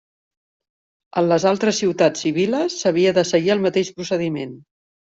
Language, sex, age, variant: Catalan, female, 50-59, Central